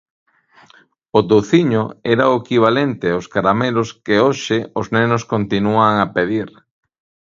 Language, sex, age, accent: Galician, male, 40-49, Normativo (estándar)